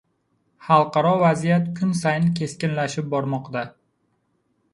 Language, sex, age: Uzbek, male, 19-29